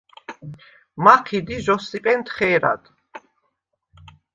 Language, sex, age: Svan, female, 50-59